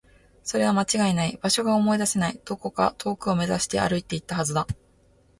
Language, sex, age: Japanese, female, 19-29